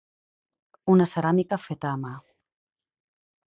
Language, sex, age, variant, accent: Catalan, female, 40-49, Central, Camp de Tarragona